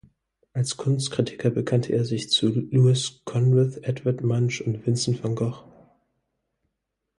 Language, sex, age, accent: German, male, 19-29, Deutschland Deutsch